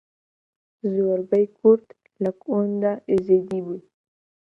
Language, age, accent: Central Kurdish, 19-29, سۆرانی